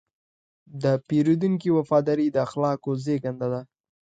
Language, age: Pashto, 19-29